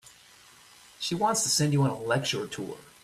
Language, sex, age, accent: English, male, 40-49, United States English